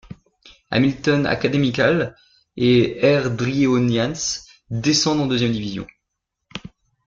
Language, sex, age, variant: French, male, 19-29, Français de métropole